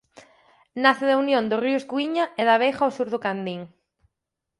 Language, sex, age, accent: Galician, female, 19-29, Atlántico (seseo e gheada)